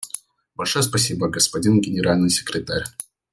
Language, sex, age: Russian, male, under 19